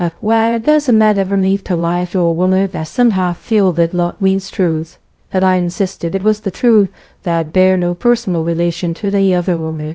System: TTS, VITS